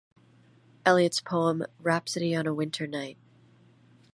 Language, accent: English, Canadian English